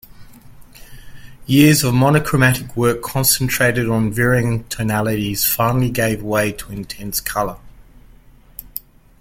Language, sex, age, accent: English, male, 50-59, Australian English